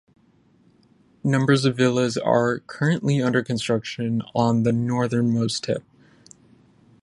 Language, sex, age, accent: English, male, 19-29, United States English